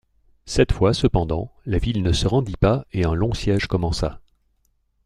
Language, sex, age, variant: French, male, 60-69, Français de métropole